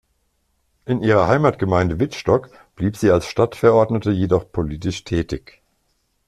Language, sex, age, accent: German, male, 40-49, Deutschland Deutsch